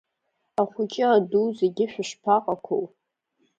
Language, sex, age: Abkhazian, female, under 19